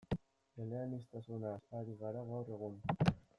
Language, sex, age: Basque, male, 19-29